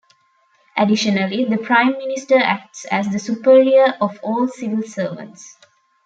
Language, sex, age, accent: English, female, 19-29, India and South Asia (India, Pakistan, Sri Lanka)